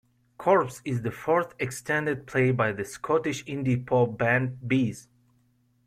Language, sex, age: English, male, 30-39